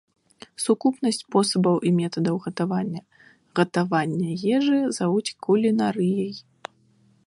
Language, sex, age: Belarusian, female, 19-29